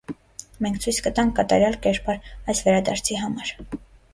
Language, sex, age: Armenian, female, 19-29